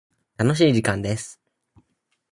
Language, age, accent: Japanese, under 19, 標準語